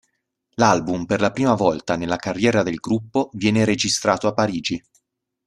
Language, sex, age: Italian, male, 30-39